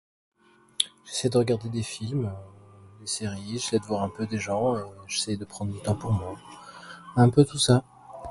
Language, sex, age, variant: French, male, 30-39, Français de métropole